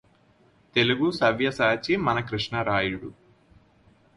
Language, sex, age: Telugu, male, 19-29